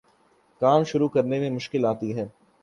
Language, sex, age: Urdu, male, 19-29